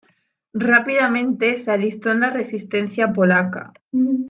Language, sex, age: Spanish, female, 19-29